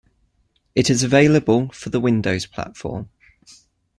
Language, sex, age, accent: English, male, 19-29, England English